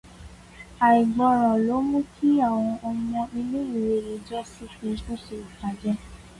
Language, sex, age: Yoruba, female, 19-29